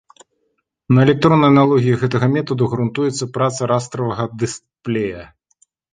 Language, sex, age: Belarusian, male, 40-49